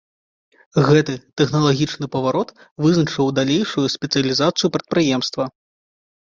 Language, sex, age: Belarusian, male, 30-39